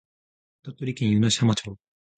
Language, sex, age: Japanese, male, 19-29